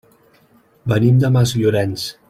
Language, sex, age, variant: Catalan, male, 40-49, Central